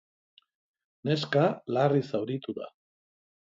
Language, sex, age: Basque, male, 60-69